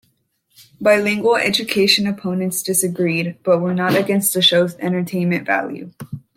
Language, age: English, under 19